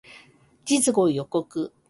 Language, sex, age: Japanese, female, 50-59